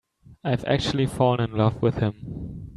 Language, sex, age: English, male, 19-29